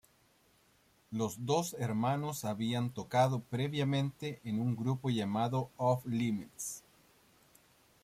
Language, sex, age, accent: Spanish, male, 40-49, Chileno: Chile, Cuyo